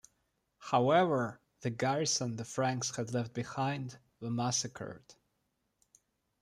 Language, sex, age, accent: English, male, 30-39, United States English